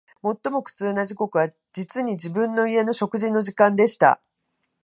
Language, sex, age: Japanese, female, 50-59